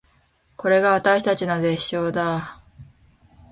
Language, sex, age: Japanese, female, 19-29